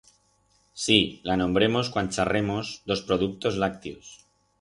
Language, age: Aragonese, 40-49